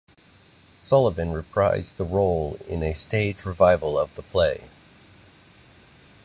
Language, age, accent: English, 30-39, United States English